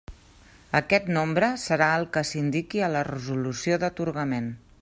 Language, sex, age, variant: Catalan, female, 50-59, Central